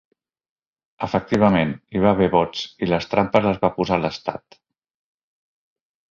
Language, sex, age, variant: Catalan, male, 60-69, Central